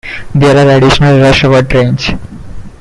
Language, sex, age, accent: English, male, 19-29, India and South Asia (India, Pakistan, Sri Lanka)